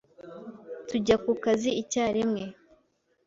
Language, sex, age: Kinyarwanda, female, 19-29